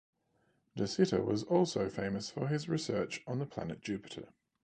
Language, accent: English, Australian English